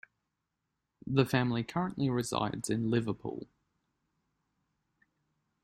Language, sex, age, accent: English, male, 19-29, Australian English